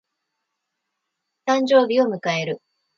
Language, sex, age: Japanese, female, 40-49